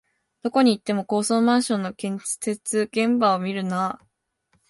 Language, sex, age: Japanese, female, under 19